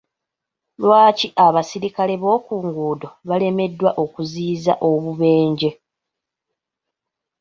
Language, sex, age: Ganda, female, 19-29